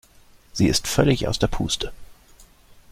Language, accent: German, Deutschland Deutsch